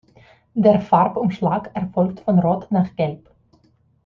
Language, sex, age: German, female, 19-29